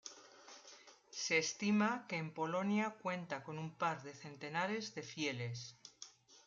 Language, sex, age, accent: Spanish, female, 50-59, España: Norte peninsular (Asturias, Castilla y León, Cantabria, País Vasco, Navarra, Aragón, La Rioja, Guadalajara, Cuenca)